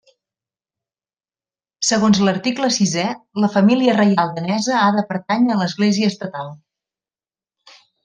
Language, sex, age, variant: Catalan, female, 30-39, Central